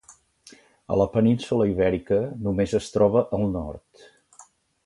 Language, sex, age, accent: Catalan, male, 60-69, Oriental